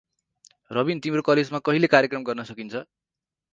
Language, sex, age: Nepali, male, 19-29